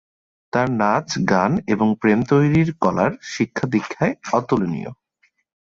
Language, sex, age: Bengali, male, 30-39